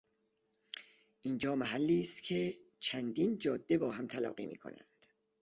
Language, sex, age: Persian, female, 60-69